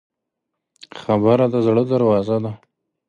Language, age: Pashto, 19-29